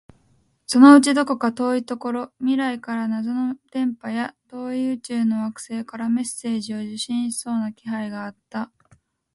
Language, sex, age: Japanese, female, 19-29